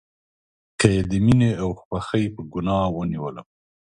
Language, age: Pashto, 60-69